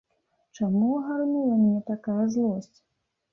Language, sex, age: Belarusian, female, 30-39